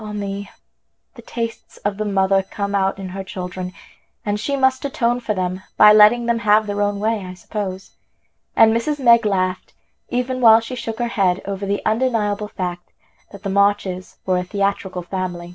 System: none